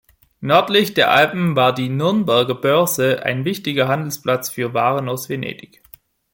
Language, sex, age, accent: German, male, 19-29, Deutschland Deutsch